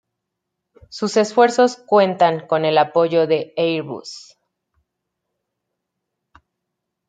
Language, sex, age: Spanish, female, 30-39